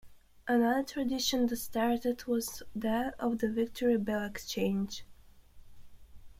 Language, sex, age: English, female, 19-29